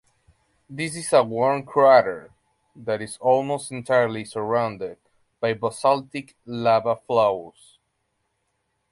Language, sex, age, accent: English, male, 30-39, United States English